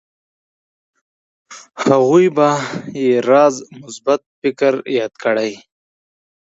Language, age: Pashto, 19-29